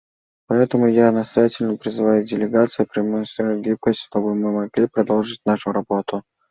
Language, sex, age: Russian, male, 19-29